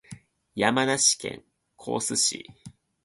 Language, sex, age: Japanese, male, 19-29